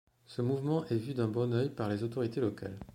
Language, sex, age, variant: French, male, under 19, Français de métropole